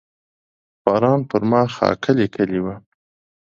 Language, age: Pashto, 30-39